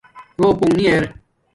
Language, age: Domaaki, 40-49